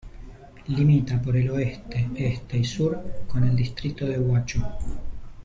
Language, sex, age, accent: Spanish, male, 40-49, Rioplatense: Argentina, Uruguay, este de Bolivia, Paraguay